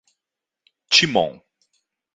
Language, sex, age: Portuguese, male, 30-39